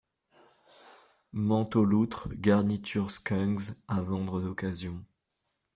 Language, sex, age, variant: French, male, 19-29, Français de métropole